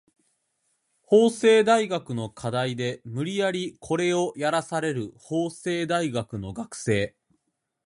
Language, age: Japanese, 19-29